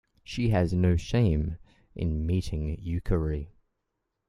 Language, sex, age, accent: English, male, 19-29, England English